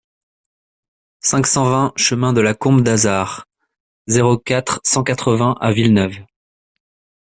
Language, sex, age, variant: French, male, 30-39, Français de métropole